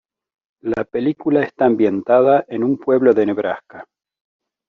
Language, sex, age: Spanish, male, 50-59